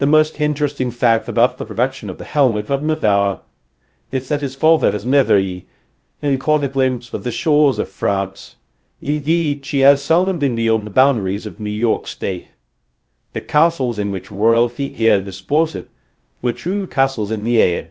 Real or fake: fake